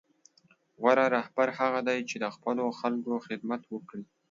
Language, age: Pashto, 19-29